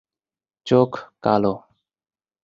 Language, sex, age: Bengali, male, 19-29